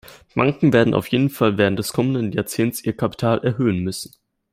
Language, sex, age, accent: German, male, 19-29, Deutschland Deutsch